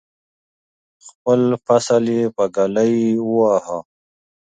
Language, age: Pashto, 30-39